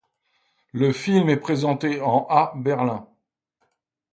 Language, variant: French, Français de métropole